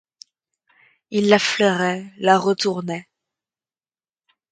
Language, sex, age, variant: French, female, under 19, Français de métropole